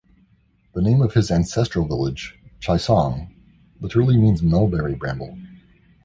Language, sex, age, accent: English, male, 19-29, United States English